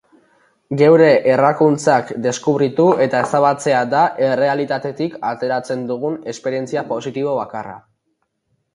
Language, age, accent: Basque, 19-29, Erdialdekoa edo Nafarra (Gipuzkoa, Nafarroa)